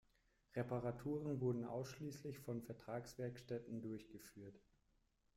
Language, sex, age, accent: German, male, 30-39, Deutschland Deutsch